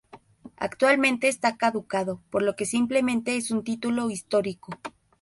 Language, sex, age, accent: Spanish, female, 19-29, México